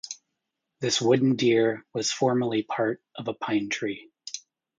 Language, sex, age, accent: English, male, 30-39, United States English